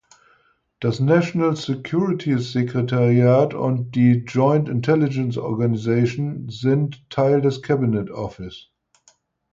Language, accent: German, Norddeutsch